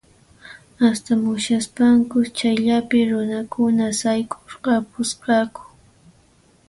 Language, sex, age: Puno Quechua, female, 19-29